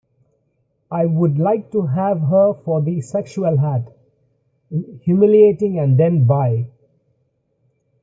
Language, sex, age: English, male, 40-49